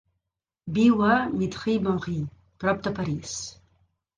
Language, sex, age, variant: Catalan, female, 40-49, Central